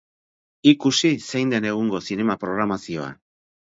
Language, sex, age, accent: Basque, male, 50-59, Erdialdekoa edo Nafarra (Gipuzkoa, Nafarroa)